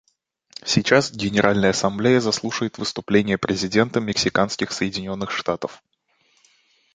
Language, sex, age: Russian, male, 19-29